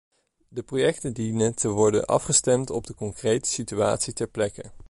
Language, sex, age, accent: Dutch, male, 19-29, Nederlands Nederlands